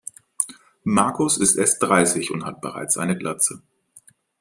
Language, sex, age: German, male, 19-29